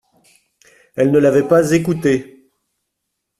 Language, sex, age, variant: French, male, 50-59, Français de métropole